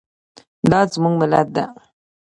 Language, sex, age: Pashto, female, 50-59